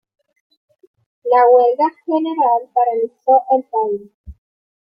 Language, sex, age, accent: Spanish, female, 30-39, Andino-Pacífico: Colombia, Perú, Ecuador, oeste de Bolivia y Venezuela andina